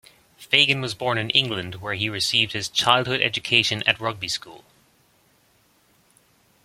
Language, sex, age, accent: English, male, 30-39, Irish English